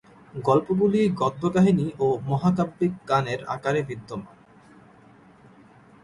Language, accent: Bengali, Bangladeshi